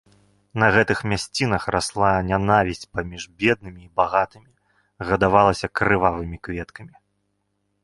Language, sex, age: Belarusian, male, 19-29